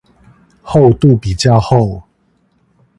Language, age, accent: Chinese, 50-59, 出生地：臺北市